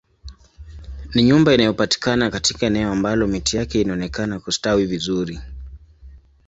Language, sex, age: Swahili, male, 19-29